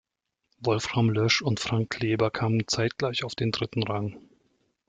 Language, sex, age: German, male, 30-39